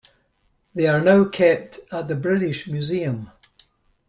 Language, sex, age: English, male, 70-79